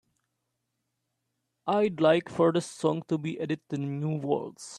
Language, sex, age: English, male, 19-29